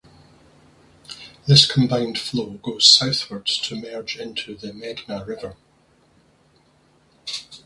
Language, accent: English, Scottish English